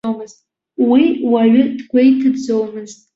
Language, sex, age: Abkhazian, female, under 19